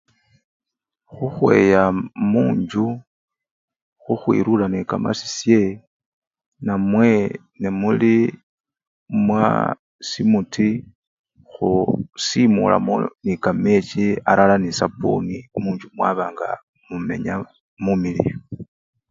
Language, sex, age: Luyia, male, 40-49